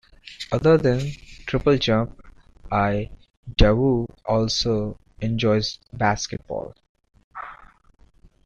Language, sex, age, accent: English, male, 19-29, India and South Asia (India, Pakistan, Sri Lanka)